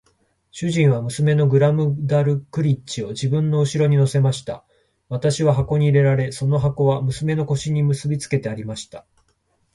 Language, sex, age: Japanese, male, 40-49